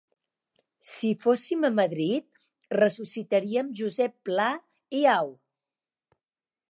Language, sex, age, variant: Catalan, female, 40-49, Septentrional